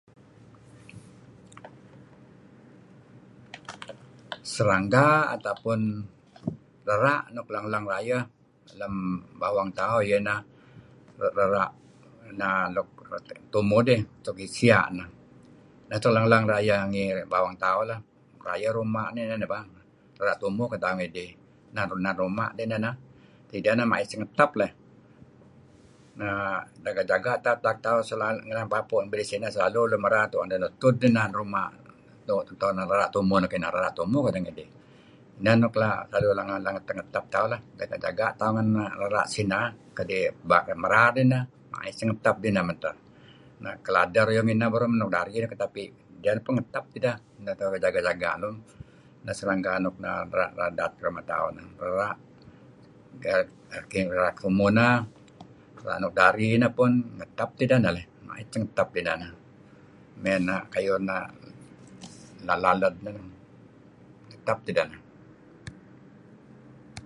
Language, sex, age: Kelabit, male, 70-79